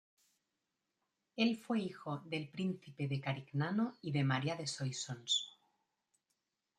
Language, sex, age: Spanish, female, 40-49